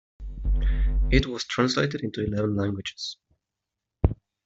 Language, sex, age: English, male, 30-39